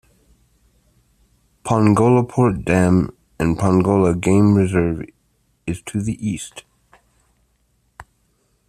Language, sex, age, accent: English, male, 40-49, England English